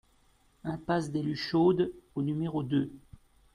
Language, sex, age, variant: French, male, 50-59, Français de métropole